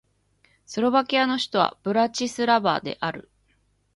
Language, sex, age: Japanese, female, 30-39